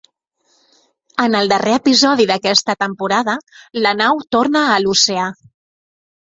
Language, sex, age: Catalan, female, 30-39